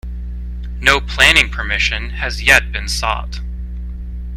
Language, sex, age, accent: English, male, 30-39, United States English